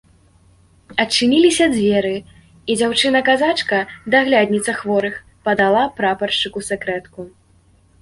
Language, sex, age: Belarusian, female, under 19